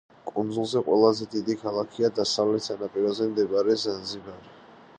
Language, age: Georgian, 19-29